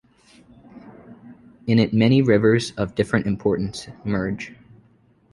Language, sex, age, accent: English, male, 19-29, United States English